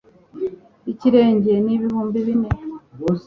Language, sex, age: Kinyarwanda, female, 30-39